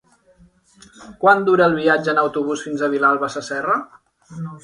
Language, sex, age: Catalan, male, 40-49